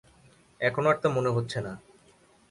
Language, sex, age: Bengali, male, 19-29